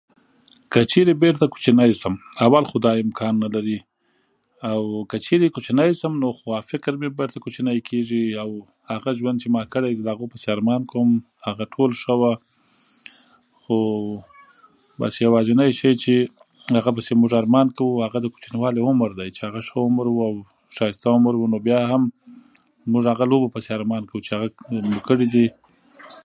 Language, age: Pashto, 40-49